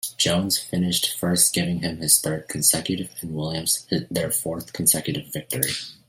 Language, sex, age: English, male, under 19